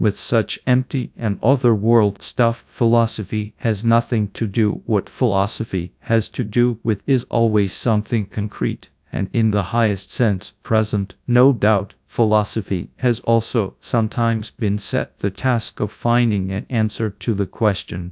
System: TTS, GradTTS